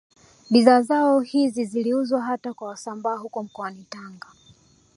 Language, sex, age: Swahili, male, 19-29